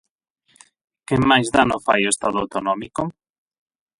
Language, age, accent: Galician, 30-39, Atlántico (seseo e gheada); Normativo (estándar); Neofalante